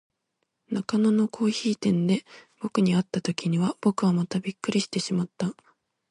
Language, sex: Japanese, female